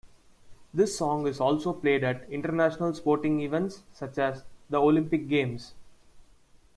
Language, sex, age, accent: English, male, 19-29, India and South Asia (India, Pakistan, Sri Lanka)